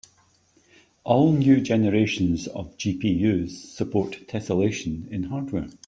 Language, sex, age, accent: English, male, 50-59, Scottish English